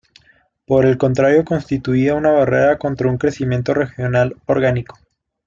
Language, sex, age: Spanish, male, 19-29